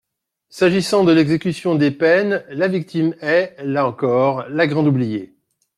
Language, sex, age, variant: French, male, 40-49, Français de métropole